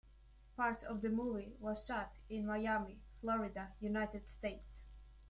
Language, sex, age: English, female, under 19